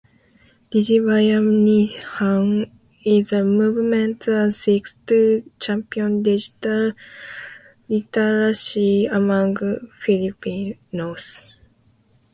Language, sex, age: English, female, 19-29